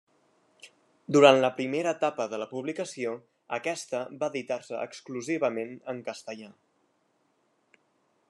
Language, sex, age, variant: Catalan, male, under 19, Central